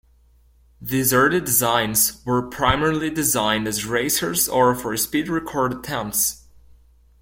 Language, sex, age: English, male, under 19